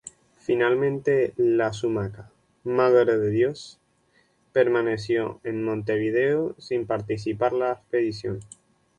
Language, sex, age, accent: Spanish, male, 19-29, España: Islas Canarias